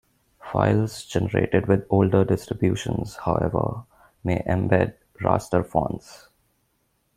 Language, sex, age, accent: English, male, 19-29, India and South Asia (India, Pakistan, Sri Lanka)